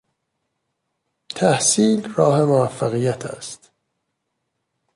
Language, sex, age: Persian, male, 30-39